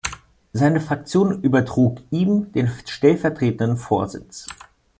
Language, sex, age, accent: German, male, 19-29, Deutschland Deutsch